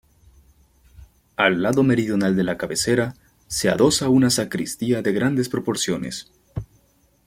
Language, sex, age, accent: Spanish, male, 19-29, México